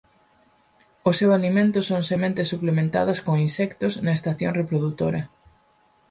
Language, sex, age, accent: Galician, female, 19-29, Normativo (estándar)